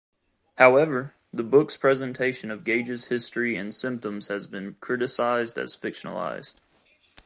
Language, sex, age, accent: English, male, 19-29, United States English